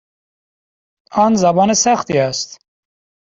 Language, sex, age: Persian, male, 19-29